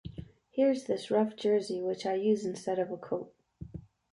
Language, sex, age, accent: English, female, 19-29, United States English